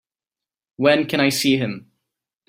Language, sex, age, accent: English, male, 19-29, United States English